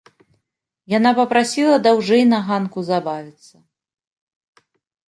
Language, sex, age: Belarusian, female, 30-39